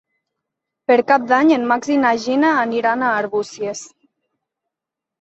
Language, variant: Catalan, Nord-Occidental